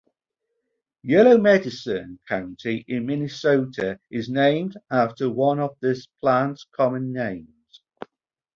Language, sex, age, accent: English, male, 40-49, England English